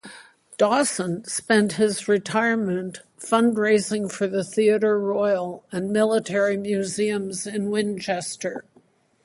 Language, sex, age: English, female, 60-69